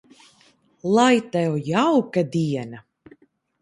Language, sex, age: Latvian, female, 19-29